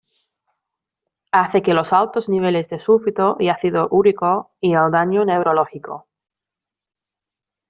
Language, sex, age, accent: Spanish, female, 19-29, España: Norte peninsular (Asturias, Castilla y León, Cantabria, País Vasco, Navarra, Aragón, La Rioja, Guadalajara, Cuenca)